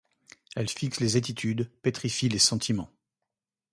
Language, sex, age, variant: French, male, 40-49, Français de métropole